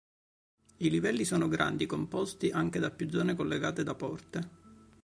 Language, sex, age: Italian, male, 30-39